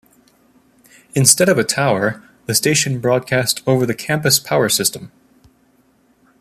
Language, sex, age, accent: English, male, 30-39, United States English